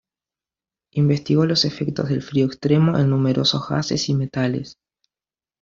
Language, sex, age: Spanish, male, under 19